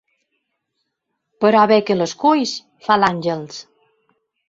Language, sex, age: Catalan, female, 50-59